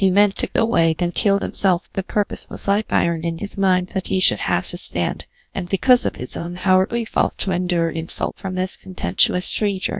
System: TTS, GlowTTS